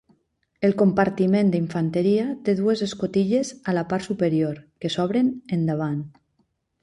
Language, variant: Catalan, Nord-Occidental